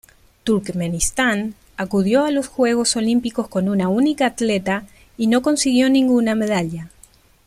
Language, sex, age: Spanish, female, 19-29